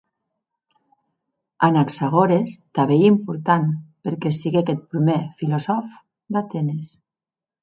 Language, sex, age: Occitan, female, 50-59